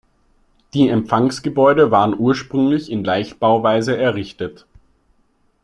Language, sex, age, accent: German, male, 30-39, Österreichisches Deutsch